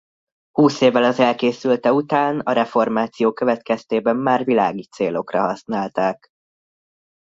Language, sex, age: Hungarian, male, under 19